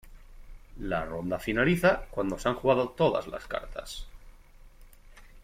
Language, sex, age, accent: Spanish, male, 19-29, España: Norte peninsular (Asturias, Castilla y León, Cantabria, País Vasco, Navarra, Aragón, La Rioja, Guadalajara, Cuenca)